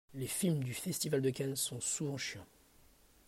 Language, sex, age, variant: French, male, 30-39, Français de métropole